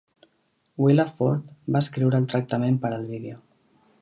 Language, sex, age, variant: Catalan, male, under 19, Central